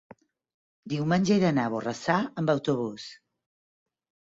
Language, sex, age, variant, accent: Catalan, female, 60-69, Balear, balear